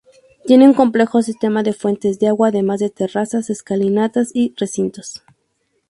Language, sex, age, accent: Spanish, female, 19-29, México